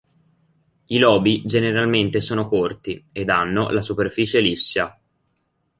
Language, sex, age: Italian, male, under 19